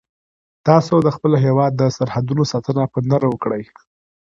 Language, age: Pashto, 19-29